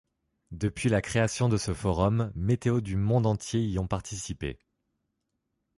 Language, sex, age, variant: French, male, 30-39, Français de métropole